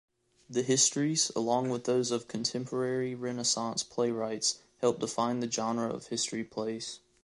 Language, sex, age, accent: English, male, 19-29, United States English